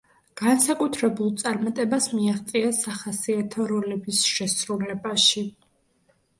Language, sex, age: Georgian, female, under 19